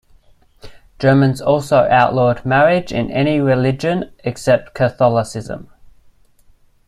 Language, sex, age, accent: English, male, 30-39, Australian English